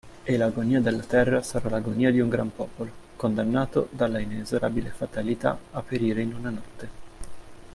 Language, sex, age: Italian, male, 19-29